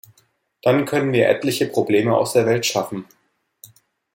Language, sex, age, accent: German, male, 19-29, Deutschland Deutsch